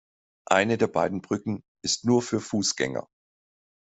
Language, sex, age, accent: German, male, 50-59, Deutschland Deutsch